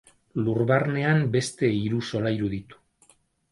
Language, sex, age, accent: Basque, male, 60-69, Mendebalekoa (Araba, Bizkaia, Gipuzkoako mendebaleko herri batzuk)